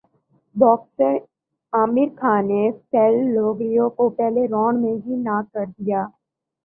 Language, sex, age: Urdu, male, 19-29